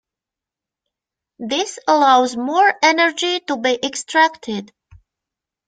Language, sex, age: English, female, 50-59